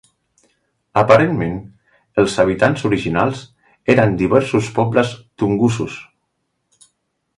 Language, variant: Catalan, Central